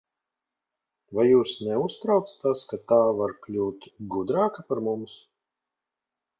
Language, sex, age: Latvian, male, 30-39